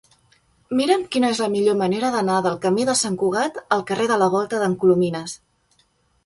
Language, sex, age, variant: Catalan, female, 30-39, Central